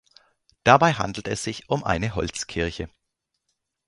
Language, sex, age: German, male, 40-49